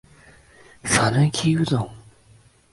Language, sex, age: Japanese, male, 19-29